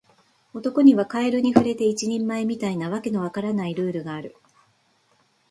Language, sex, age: Japanese, female, 40-49